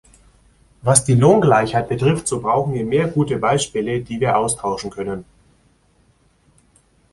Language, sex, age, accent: German, male, 19-29, Deutschland Deutsch